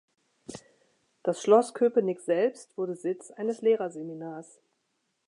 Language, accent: German, Deutschland Deutsch